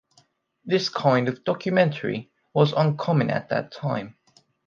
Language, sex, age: English, male, under 19